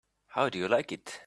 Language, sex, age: English, male, 30-39